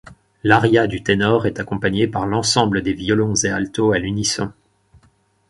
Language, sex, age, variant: French, male, 30-39, Français de métropole